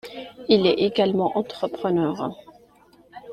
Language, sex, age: French, female, 19-29